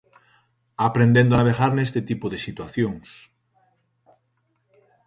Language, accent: Galician, Central (gheada)